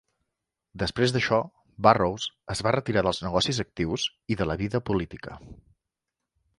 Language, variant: Catalan, Central